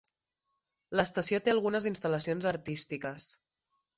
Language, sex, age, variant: Catalan, female, 19-29, Central